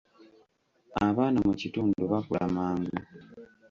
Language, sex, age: Ganda, male, 19-29